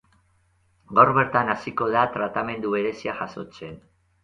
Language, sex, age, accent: Basque, male, 50-59, Mendebalekoa (Araba, Bizkaia, Gipuzkoako mendebaleko herri batzuk)